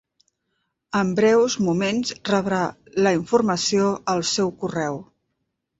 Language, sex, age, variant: Catalan, female, 50-59, Central